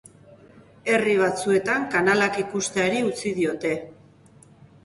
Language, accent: Basque, Mendebalekoa (Araba, Bizkaia, Gipuzkoako mendebaleko herri batzuk)